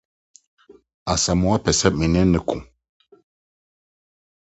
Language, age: Akan, 60-69